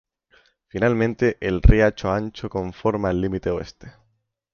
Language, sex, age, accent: Spanish, male, 19-29, España: Centro-Sur peninsular (Madrid, Toledo, Castilla-La Mancha); España: Islas Canarias